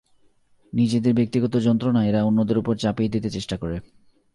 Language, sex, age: Bengali, male, 19-29